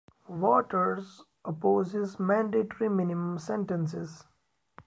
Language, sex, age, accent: English, male, 19-29, India and South Asia (India, Pakistan, Sri Lanka)